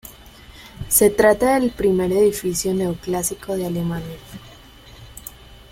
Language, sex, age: Spanish, female, under 19